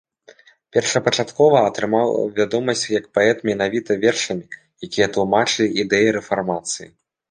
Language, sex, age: Belarusian, male, 19-29